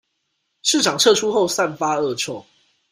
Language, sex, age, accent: Chinese, male, 30-39, 出生地：臺北市